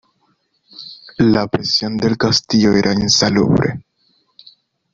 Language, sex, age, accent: Spanish, male, 19-29, América central